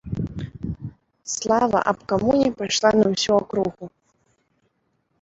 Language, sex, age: Belarusian, female, 19-29